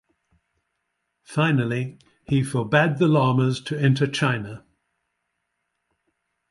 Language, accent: English, England English